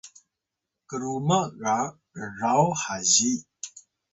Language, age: Atayal, 30-39